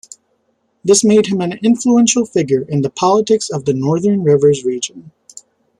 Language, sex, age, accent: English, male, 19-29, United States English